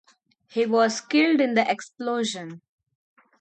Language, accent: English, India and South Asia (India, Pakistan, Sri Lanka)